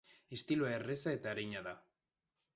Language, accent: Basque, Erdialdekoa edo Nafarra (Gipuzkoa, Nafarroa)